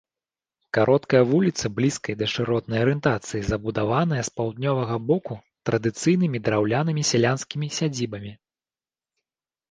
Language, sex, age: Belarusian, male, 30-39